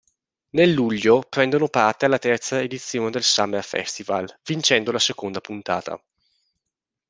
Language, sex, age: Italian, male, 19-29